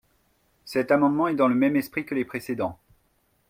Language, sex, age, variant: French, male, 30-39, Français de métropole